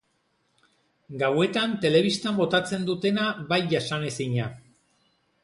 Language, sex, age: Basque, male, 40-49